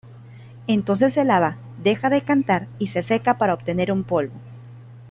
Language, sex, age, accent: Spanish, female, 30-39, Caribe: Cuba, Venezuela, Puerto Rico, República Dominicana, Panamá, Colombia caribeña, México caribeño, Costa del golfo de México